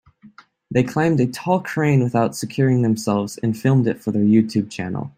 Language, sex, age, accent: English, male, 19-29, United States English